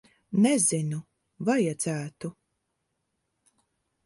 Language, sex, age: Latvian, female, 40-49